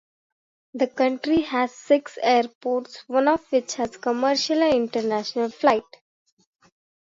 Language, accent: English, India and South Asia (India, Pakistan, Sri Lanka)